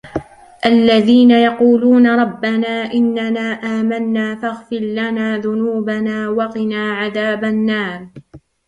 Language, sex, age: Arabic, female, 19-29